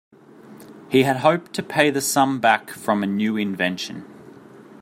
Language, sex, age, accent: English, male, 19-29, Australian English